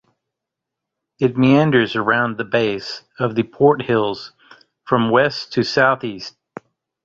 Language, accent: English, United States English